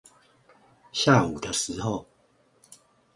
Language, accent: Chinese, 出生地：宜蘭縣